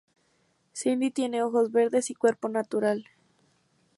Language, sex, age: Spanish, female, 19-29